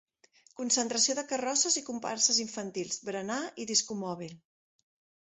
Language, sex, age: Catalan, female, 40-49